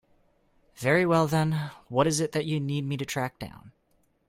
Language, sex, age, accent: English, male, 19-29, United States English